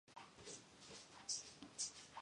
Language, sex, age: English, female, under 19